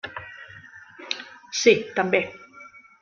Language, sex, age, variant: Catalan, female, 40-49, Central